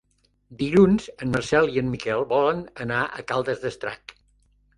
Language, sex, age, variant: Catalan, male, 80-89, Central